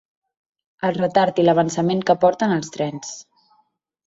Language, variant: Catalan, Central